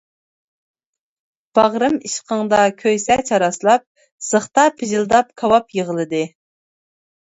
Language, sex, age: Uyghur, female, 30-39